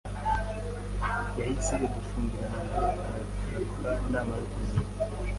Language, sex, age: Kinyarwanda, female, 19-29